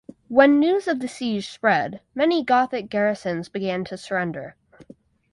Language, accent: English, United States English